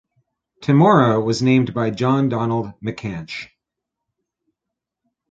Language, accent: English, United States English